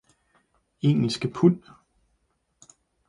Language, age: Danish, 40-49